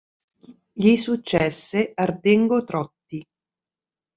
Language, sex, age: Italian, female, 40-49